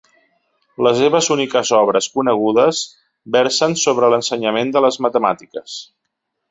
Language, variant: Catalan, Central